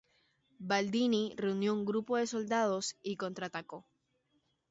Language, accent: Spanish, Caribe: Cuba, Venezuela, Puerto Rico, República Dominicana, Panamá, Colombia caribeña, México caribeño, Costa del golfo de México